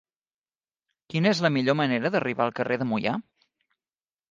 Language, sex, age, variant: Catalan, male, 40-49, Central